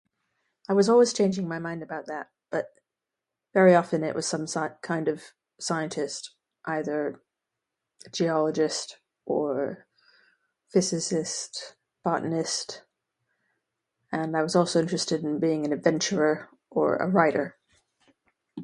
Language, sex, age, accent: English, female, 50-59, United States English; England English